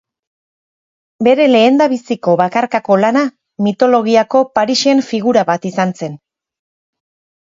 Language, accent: Basque, Erdialdekoa edo Nafarra (Gipuzkoa, Nafarroa)